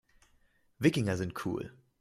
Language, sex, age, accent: German, male, 19-29, Deutschland Deutsch